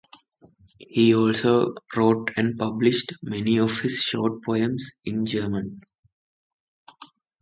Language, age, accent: English, 19-29, India and South Asia (India, Pakistan, Sri Lanka)